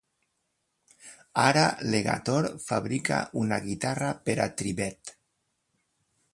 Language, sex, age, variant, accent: Catalan, male, 60-69, Valencià central, valencià